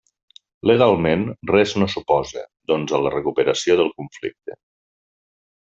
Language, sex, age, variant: Catalan, male, 40-49, Nord-Occidental